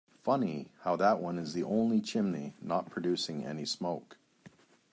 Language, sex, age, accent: English, male, 60-69, Canadian English